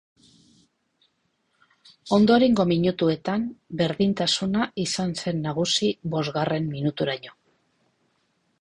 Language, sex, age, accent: Basque, female, 50-59, Mendebalekoa (Araba, Bizkaia, Gipuzkoako mendebaleko herri batzuk)